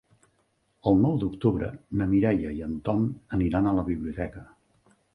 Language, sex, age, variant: Catalan, male, 50-59, Central